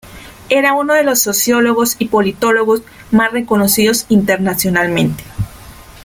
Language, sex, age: Spanish, female, 30-39